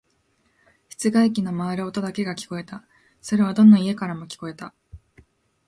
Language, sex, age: Japanese, female, 19-29